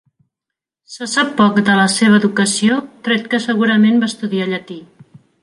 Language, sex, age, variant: Catalan, female, 40-49, Central